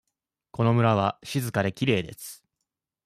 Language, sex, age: Japanese, male, 19-29